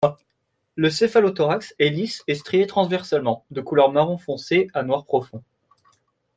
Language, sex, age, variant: French, male, under 19, Français de métropole